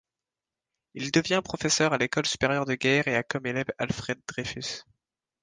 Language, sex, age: French, male, 19-29